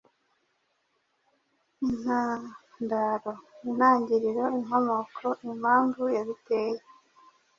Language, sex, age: Kinyarwanda, female, 30-39